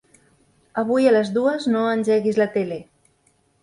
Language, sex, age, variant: Catalan, female, 40-49, Central